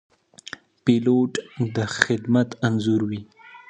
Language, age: Pashto, 19-29